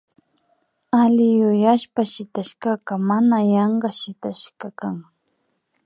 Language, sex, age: Imbabura Highland Quichua, female, under 19